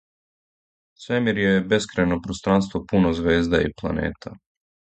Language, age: Serbian, 19-29